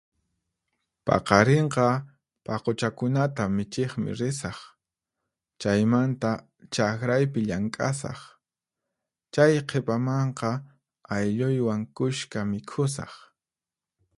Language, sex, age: Puno Quechua, male, 30-39